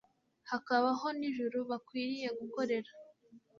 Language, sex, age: Kinyarwanda, female, 19-29